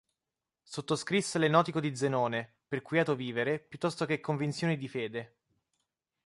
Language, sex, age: Italian, male, 19-29